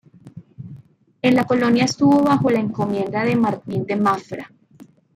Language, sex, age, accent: Spanish, female, 30-39, Caribe: Cuba, Venezuela, Puerto Rico, República Dominicana, Panamá, Colombia caribeña, México caribeño, Costa del golfo de México